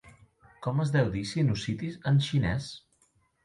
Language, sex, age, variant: Catalan, male, 30-39, Central